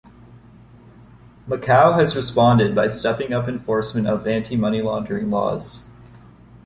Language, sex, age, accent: English, male, 19-29, Canadian English